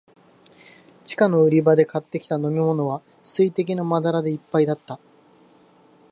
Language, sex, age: Japanese, male, 19-29